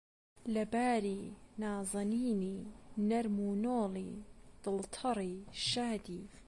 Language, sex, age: Central Kurdish, female, 19-29